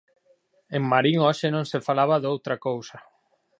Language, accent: Galician, Normativo (estándar)